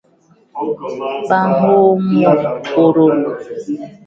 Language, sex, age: Basaa, female, 30-39